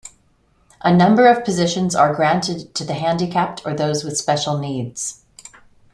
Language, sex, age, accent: English, female, 40-49, United States English